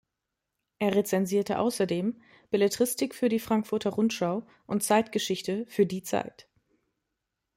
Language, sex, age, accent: German, female, 30-39, Deutschland Deutsch